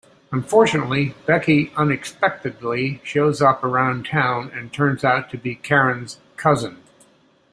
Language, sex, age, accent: English, male, 70-79, United States English